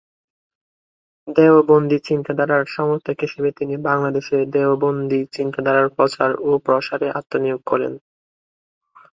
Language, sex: Bengali, male